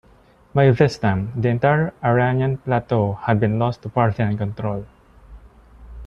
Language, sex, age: English, male, 19-29